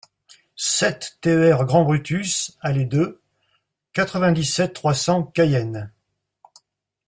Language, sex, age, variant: French, male, 50-59, Français de métropole